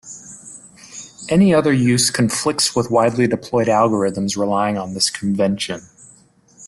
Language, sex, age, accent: English, male, 19-29, United States English